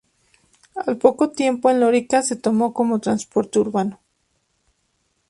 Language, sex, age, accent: Spanish, female, 19-29, México